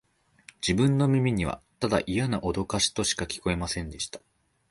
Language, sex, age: Japanese, male, 19-29